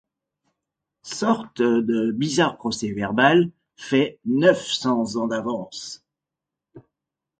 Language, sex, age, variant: French, male, 50-59, Français de métropole